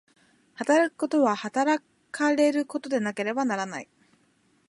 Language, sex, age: Japanese, female, 19-29